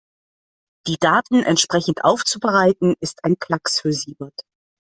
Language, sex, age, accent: German, female, 50-59, Deutschland Deutsch